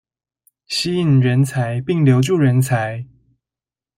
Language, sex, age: Chinese, male, 19-29